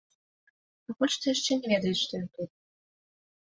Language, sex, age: Belarusian, female, 19-29